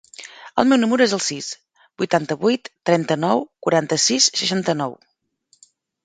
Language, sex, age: Catalan, female, 40-49